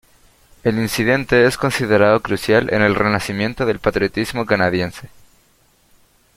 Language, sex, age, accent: Spanish, male, under 19, Chileno: Chile, Cuyo